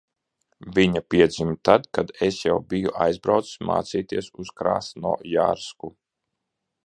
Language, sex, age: Latvian, male, 30-39